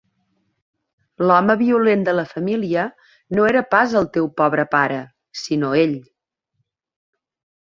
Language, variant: Catalan, Septentrional